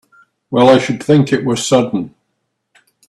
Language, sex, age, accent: English, male, 50-59, Scottish English